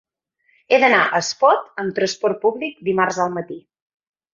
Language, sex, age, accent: Catalan, female, 30-39, Garrotxi